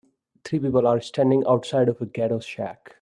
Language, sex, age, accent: English, male, 30-39, India and South Asia (India, Pakistan, Sri Lanka)